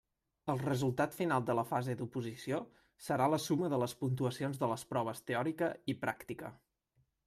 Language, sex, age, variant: Catalan, male, 19-29, Central